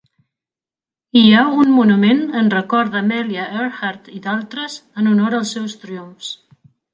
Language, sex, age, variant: Catalan, female, 40-49, Central